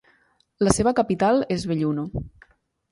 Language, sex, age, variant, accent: Catalan, female, 19-29, Central, central